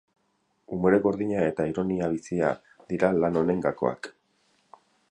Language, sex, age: Basque, male, 40-49